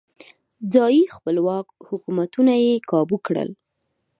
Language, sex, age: Pashto, female, 19-29